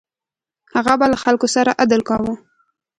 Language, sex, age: Pashto, female, 19-29